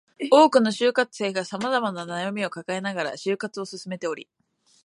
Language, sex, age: Japanese, female, 19-29